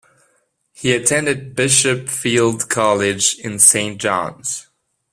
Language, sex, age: English, male, 19-29